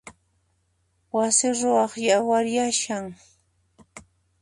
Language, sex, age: Puno Quechua, female, 40-49